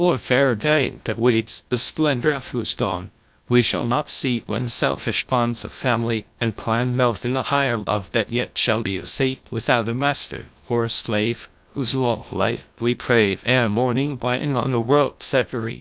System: TTS, GlowTTS